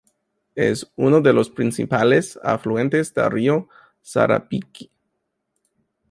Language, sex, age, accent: Spanish, male, 19-29, América central